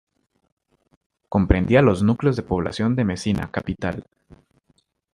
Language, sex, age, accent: Spanish, male, under 19, América central